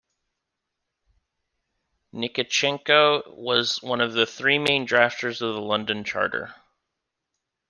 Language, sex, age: English, male, 19-29